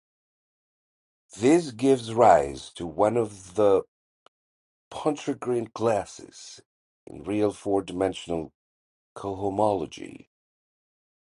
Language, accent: English, United States English